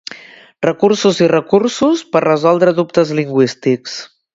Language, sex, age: Catalan, female, 50-59